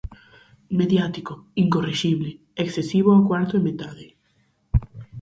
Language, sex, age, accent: Galician, female, under 19, Normativo (estándar)